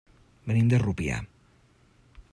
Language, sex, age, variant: Catalan, male, 30-39, Central